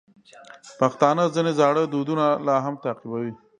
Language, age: Pashto, 40-49